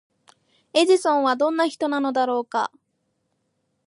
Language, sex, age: Japanese, female, 19-29